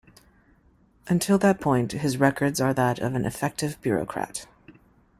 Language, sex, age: English, female, 30-39